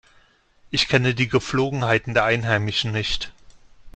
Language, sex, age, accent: German, male, 40-49, Deutschland Deutsch